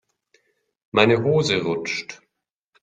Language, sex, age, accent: German, male, 40-49, Deutschland Deutsch